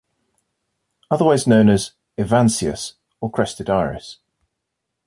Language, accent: English, England English